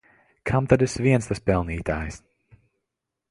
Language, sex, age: Latvian, male, 19-29